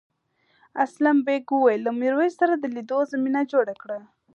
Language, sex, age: Pashto, female, 19-29